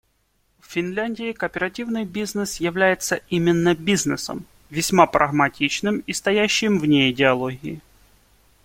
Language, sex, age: Russian, male, 19-29